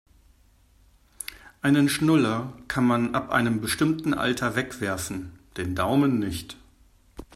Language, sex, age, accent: German, male, 50-59, Deutschland Deutsch